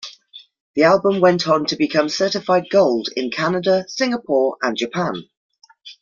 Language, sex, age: English, female, 30-39